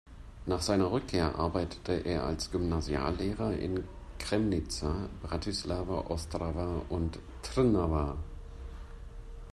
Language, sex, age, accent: German, male, 50-59, Deutschland Deutsch